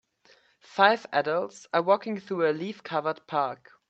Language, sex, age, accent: English, male, 19-29, United States English